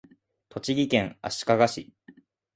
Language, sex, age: Japanese, male, 19-29